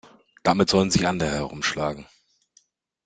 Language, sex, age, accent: German, male, 30-39, Deutschland Deutsch